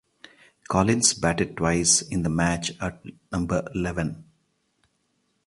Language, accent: English, India and South Asia (India, Pakistan, Sri Lanka)